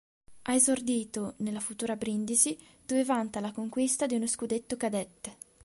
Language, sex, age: Italian, female, 19-29